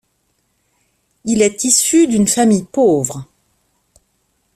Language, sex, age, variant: French, female, 40-49, Français de métropole